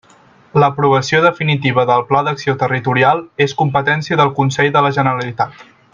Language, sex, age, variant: Catalan, male, 19-29, Central